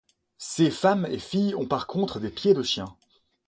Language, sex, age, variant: French, male, 19-29, Français de métropole